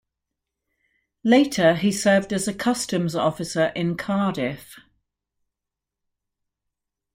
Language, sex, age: English, female, 60-69